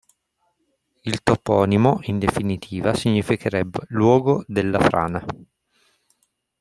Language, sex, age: Italian, male, 30-39